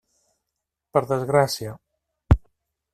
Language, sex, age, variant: Catalan, male, 50-59, Central